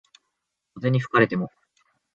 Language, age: Japanese, 19-29